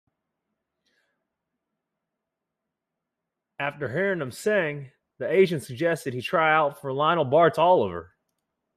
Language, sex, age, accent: English, male, 19-29, United States English